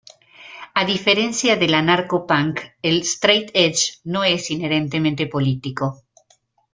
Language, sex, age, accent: Spanish, female, 60-69, Rioplatense: Argentina, Uruguay, este de Bolivia, Paraguay